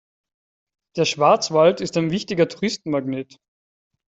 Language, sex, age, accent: German, male, 19-29, Österreichisches Deutsch